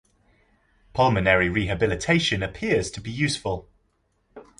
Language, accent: English, England English